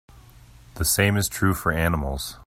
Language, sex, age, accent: English, male, 30-39, United States English